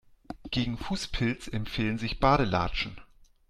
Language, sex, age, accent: German, male, 40-49, Deutschland Deutsch